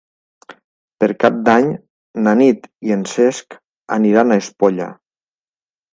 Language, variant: Catalan, Nord-Occidental